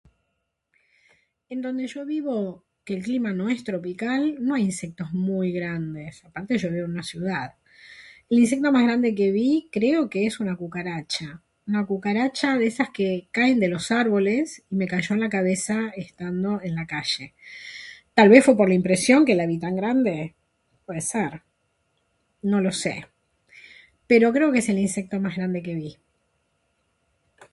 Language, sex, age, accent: Spanish, female, 60-69, Rioplatense: Argentina, Uruguay, este de Bolivia, Paraguay